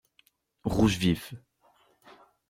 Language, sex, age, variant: French, male, under 19, Français de métropole